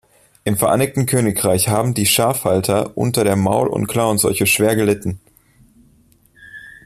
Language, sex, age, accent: German, male, 19-29, Deutschland Deutsch